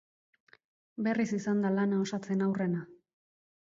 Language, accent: Basque, Erdialdekoa edo Nafarra (Gipuzkoa, Nafarroa)